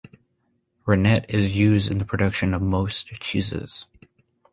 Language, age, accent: English, 19-29, United States English